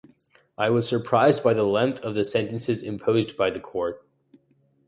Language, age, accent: English, under 19, United States English